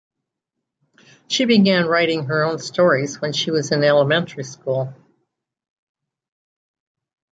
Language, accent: English, United States English